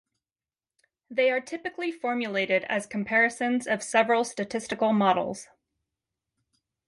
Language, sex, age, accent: English, female, 40-49, United States English